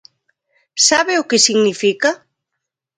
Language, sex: Galician, female